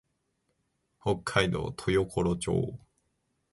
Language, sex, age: Japanese, male, 19-29